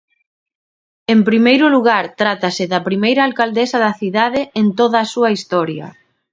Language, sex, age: Galician, female, 30-39